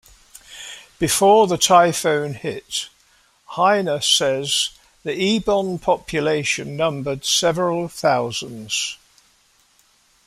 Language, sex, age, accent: English, male, 70-79, England English